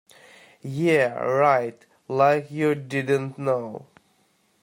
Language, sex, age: English, male, 19-29